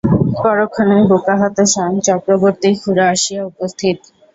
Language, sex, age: Bengali, female, 19-29